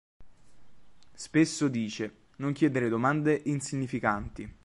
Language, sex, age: Italian, male, 19-29